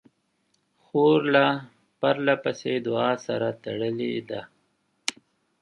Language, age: Pashto, 30-39